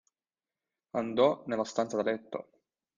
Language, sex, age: Italian, male, 19-29